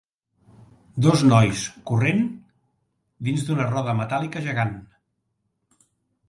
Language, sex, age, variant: Catalan, male, 60-69, Central